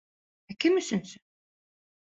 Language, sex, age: Bashkir, female, 30-39